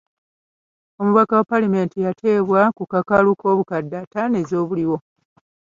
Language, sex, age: Ganda, female, 50-59